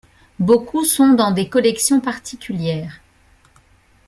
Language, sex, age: French, female, 40-49